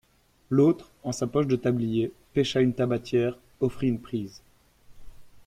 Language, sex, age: French, male, 19-29